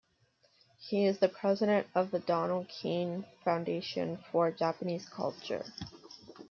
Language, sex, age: English, female, 19-29